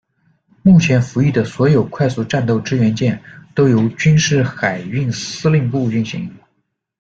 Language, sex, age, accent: Chinese, male, 30-39, 出生地：江苏省